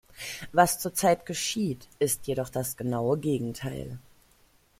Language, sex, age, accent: German, female, 30-39, Deutschland Deutsch